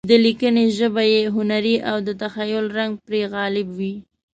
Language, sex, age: Pashto, female, 19-29